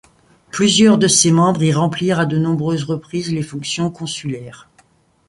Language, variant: French, Français de métropole